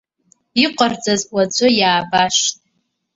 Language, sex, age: Abkhazian, female, under 19